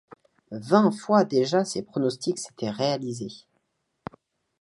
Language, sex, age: French, male, under 19